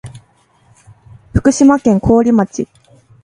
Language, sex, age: Japanese, male, 19-29